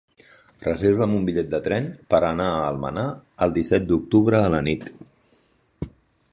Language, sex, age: Catalan, male, 50-59